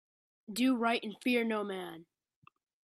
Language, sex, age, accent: English, male, under 19, United States English